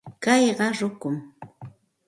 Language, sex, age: Santa Ana de Tusi Pasco Quechua, female, 40-49